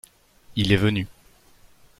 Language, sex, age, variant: French, male, 19-29, Français de métropole